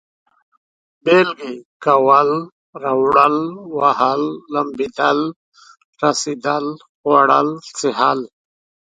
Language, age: Pashto, 40-49